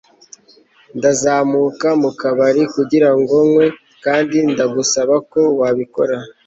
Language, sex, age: Kinyarwanda, male, 19-29